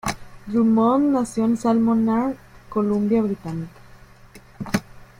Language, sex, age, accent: Spanish, female, 19-29, México